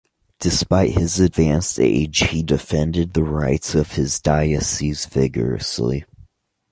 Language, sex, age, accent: English, male, 30-39, United States English